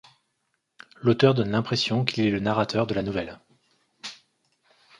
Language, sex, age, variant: French, male, 30-39, Français de métropole